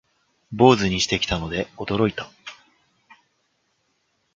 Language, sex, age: Japanese, male, under 19